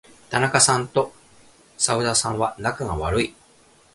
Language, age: Japanese, 40-49